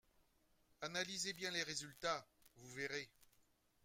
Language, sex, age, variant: French, male, 50-59, Français de métropole